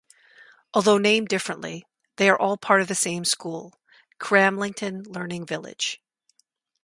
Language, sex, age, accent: English, female, 50-59, United States English